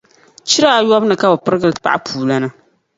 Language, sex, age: Dagbani, female, 30-39